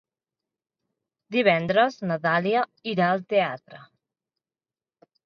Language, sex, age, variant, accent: Catalan, female, 30-39, Central, central